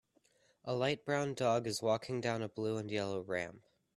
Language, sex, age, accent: English, male, under 19, United States English